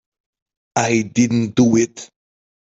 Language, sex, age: English, male, 30-39